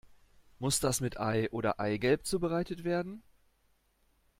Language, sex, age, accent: German, male, 40-49, Deutschland Deutsch